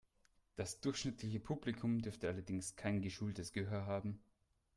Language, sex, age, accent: German, male, 19-29, Deutschland Deutsch